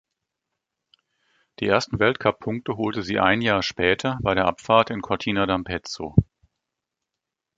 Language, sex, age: German, male, 50-59